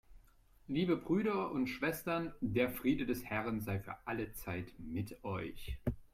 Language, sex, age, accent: German, male, 30-39, Deutschland Deutsch